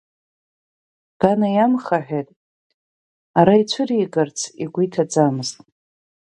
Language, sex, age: Abkhazian, female, 30-39